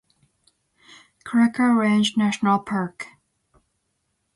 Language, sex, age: English, female, 19-29